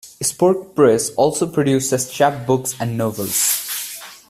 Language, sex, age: English, male, 19-29